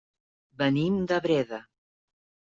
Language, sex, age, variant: Catalan, female, 40-49, Central